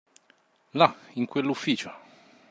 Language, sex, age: Italian, male, 40-49